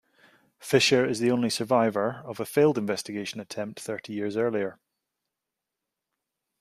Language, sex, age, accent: English, male, 40-49, Scottish English